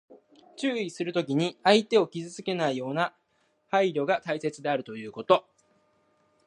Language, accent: Japanese, 日本人